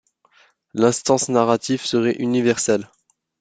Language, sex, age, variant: French, male, under 19, Français de métropole